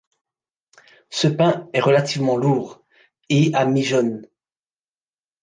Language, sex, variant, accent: French, male, Français des départements et régions d'outre-mer, Français de La Réunion